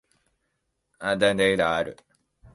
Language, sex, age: Japanese, male, 19-29